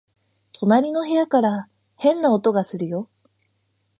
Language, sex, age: Japanese, female, 19-29